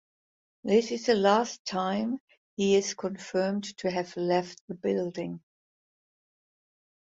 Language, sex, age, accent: English, female, 60-69, England English